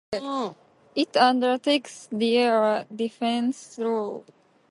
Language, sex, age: English, female, 19-29